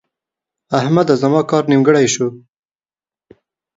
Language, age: Pashto, 19-29